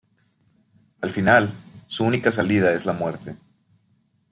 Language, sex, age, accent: Spanish, male, 19-29, México